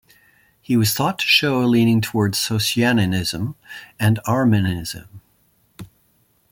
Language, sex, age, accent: English, male, 50-59, Canadian English